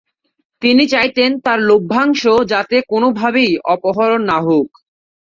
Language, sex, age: Bengali, male, 19-29